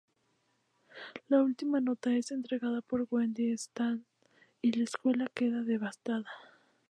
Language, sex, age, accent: Spanish, female, 19-29, México